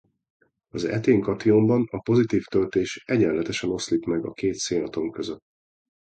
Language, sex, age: Hungarian, male, 40-49